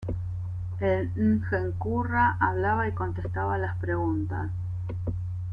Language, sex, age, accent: Spanish, female, 40-49, Rioplatense: Argentina, Uruguay, este de Bolivia, Paraguay